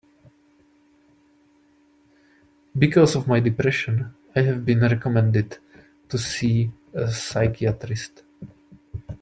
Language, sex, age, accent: English, male, 30-39, United States English